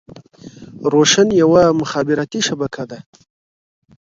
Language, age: Pashto, 30-39